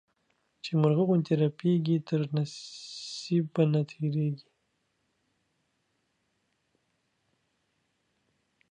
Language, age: Pashto, 19-29